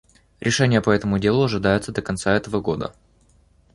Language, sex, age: Russian, male, 19-29